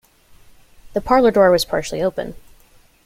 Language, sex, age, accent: English, female, 19-29, United States English